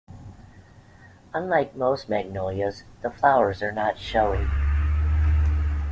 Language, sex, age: English, female, 50-59